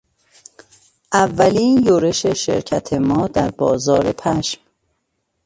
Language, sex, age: Persian, female, 40-49